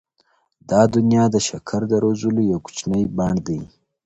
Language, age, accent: Pashto, 19-29, معیاري پښتو